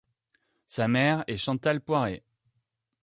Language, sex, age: French, male, 30-39